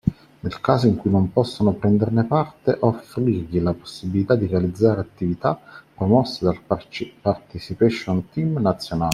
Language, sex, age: Italian, male, 40-49